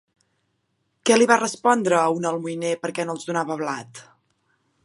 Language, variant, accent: Catalan, Central, central